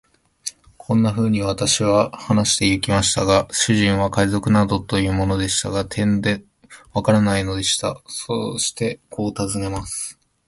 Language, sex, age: Japanese, male, 19-29